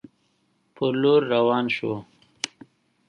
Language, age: Pashto, 30-39